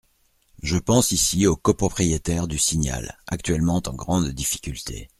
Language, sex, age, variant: French, male, 40-49, Français de métropole